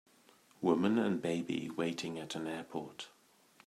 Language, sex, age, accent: English, male, 30-39, England English